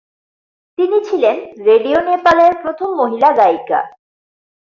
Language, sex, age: Bengali, female, 19-29